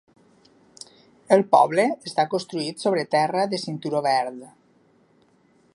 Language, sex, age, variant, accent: Catalan, male, 30-39, Valencià meridional, valencià